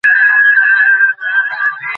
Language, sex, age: Bengali, male, 40-49